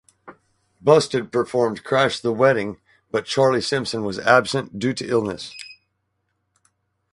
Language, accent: English, United States English